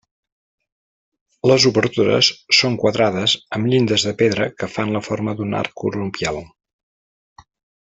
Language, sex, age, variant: Catalan, male, 50-59, Central